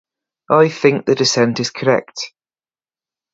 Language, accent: English, England English